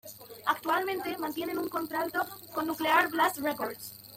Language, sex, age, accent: Spanish, female, under 19, España: Centro-Sur peninsular (Madrid, Toledo, Castilla-La Mancha)